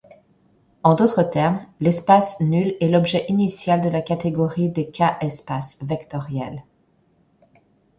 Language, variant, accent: French, Français de métropole, Parisien